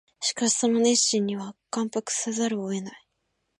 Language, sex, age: Japanese, female, 19-29